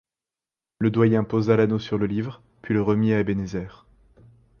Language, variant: French, Français de métropole